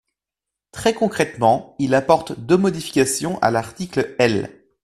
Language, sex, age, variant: French, male, 19-29, Français de métropole